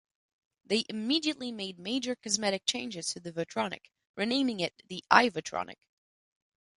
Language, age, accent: English, 19-29, United States English